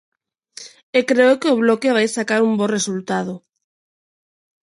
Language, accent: Galician, Neofalante